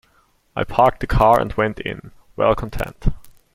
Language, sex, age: English, male, 30-39